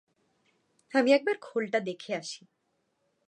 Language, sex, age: Bengali, female, 19-29